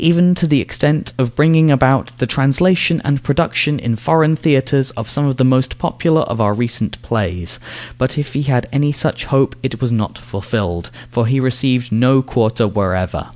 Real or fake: real